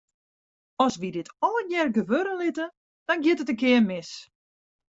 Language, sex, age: Western Frisian, female, 40-49